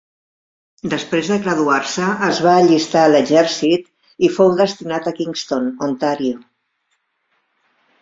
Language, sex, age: Catalan, female, 60-69